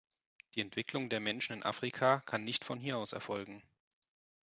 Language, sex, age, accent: German, male, 30-39, Deutschland Deutsch